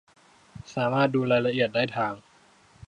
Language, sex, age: Thai, male, under 19